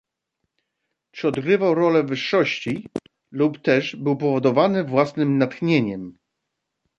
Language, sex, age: Polish, male, 40-49